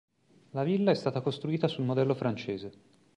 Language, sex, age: Italian, male, 40-49